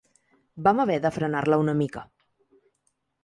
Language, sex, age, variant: Catalan, female, 19-29, Central